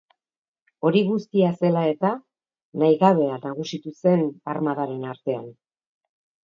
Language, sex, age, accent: Basque, female, 50-59, Mendebalekoa (Araba, Bizkaia, Gipuzkoako mendebaleko herri batzuk)